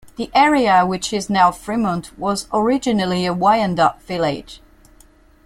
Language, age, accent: English, 40-49, United States English